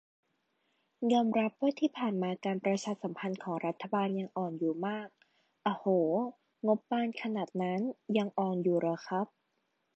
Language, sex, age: Thai, female, 19-29